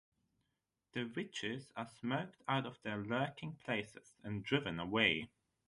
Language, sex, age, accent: English, male, 19-29, England English